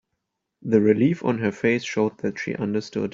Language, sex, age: English, male, 30-39